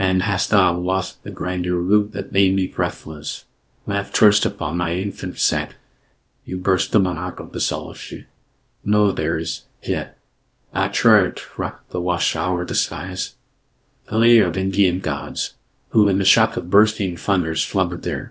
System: TTS, VITS